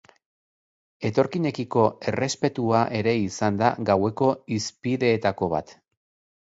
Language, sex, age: Basque, male, 40-49